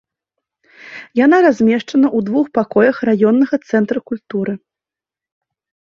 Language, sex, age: Belarusian, female, 30-39